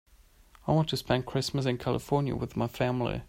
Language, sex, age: English, male, 19-29